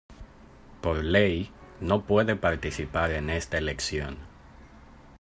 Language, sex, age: Spanish, male, 19-29